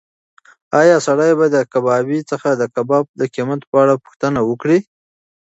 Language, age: Pashto, 19-29